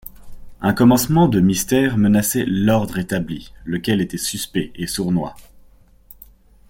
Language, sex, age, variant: French, male, 19-29, Français de métropole